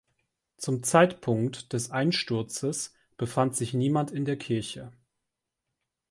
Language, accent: German, Deutschland Deutsch